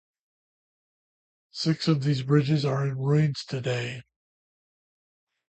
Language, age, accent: English, 60-69, United States English